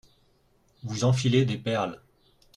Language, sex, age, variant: French, male, 40-49, Français de métropole